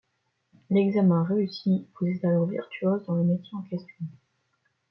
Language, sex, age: French, female, under 19